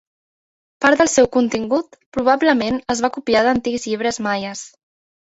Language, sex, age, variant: Catalan, female, 19-29, Central